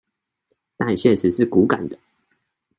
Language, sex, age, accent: Chinese, male, 30-39, 出生地：臺北市